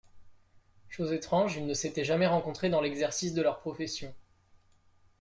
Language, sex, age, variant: French, male, 19-29, Français de métropole